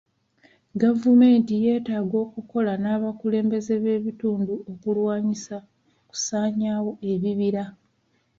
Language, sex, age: Ganda, female, 30-39